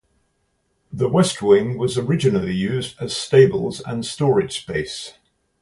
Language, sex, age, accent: English, male, 60-69, England English